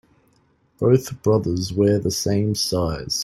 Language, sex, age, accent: English, male, 19-29, Australian English